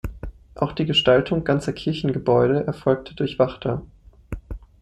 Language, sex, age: German, male, 19-29